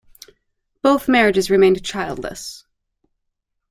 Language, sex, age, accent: English, female, 30-39, United States English